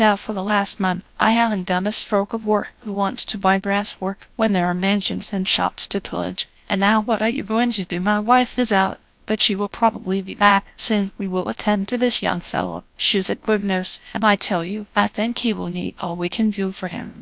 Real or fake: fake